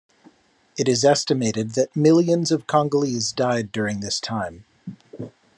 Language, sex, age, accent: English, male, 40-49, United States English